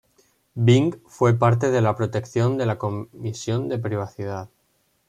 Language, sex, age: Spanish, male, 19-29